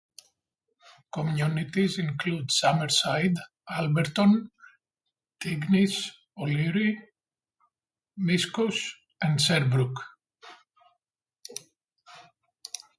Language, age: English, 40-49